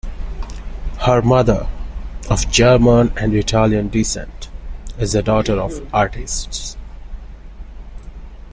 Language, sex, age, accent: English, male, 19-29, India and South Asia (India, Pakistan, Sri Lanka)